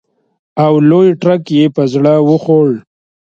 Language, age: Pashto, 30-39